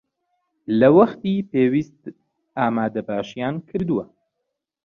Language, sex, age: Central Kurdish, male, 19-29